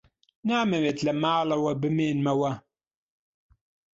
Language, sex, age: Central Kurdish, male, 40-49